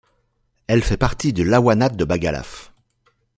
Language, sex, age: French, male, 40-49